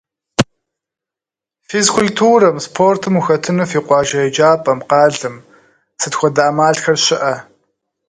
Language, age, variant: Kabardian, 30-39, Адыгэбзэ (Къэбэрдей, Кирил, псоми зэдай)